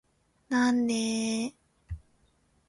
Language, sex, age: Japanese, female, 19-29